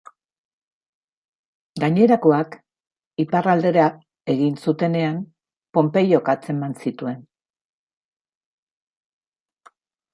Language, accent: Basque, Erdialdekoa edo Nafarra (Gipuzkoa, Nafarroa)